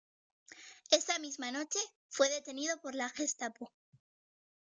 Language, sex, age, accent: Spanish, female, under 19, España: Norte peninsular (Asturias, Castilla y León, Cantabria, País Vasco, Navarra, Aragón, La Rioja, Guadalajara, Cuenca)